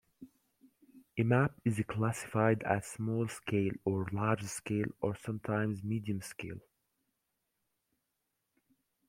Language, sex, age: English, male, 19-29